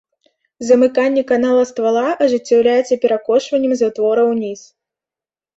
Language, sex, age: Belarusian, female, under 19